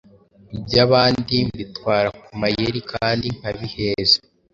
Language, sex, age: Kinyarwanda, male, 19-29